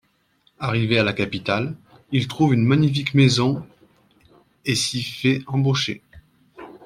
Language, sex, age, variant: French, male, 30-39, Français de métropole